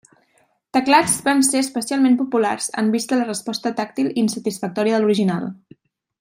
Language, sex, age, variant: Catalan, female, 19-29, Central